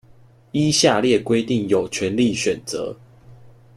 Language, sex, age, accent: Chinese, male, 19-29, 出生地：臺北市